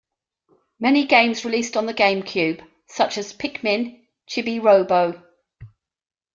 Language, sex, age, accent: English, female, 50-59, England English